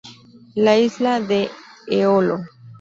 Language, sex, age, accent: Spanish, female, 19-29, México